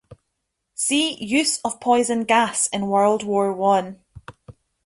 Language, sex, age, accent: English, female, 19-29, Scottish English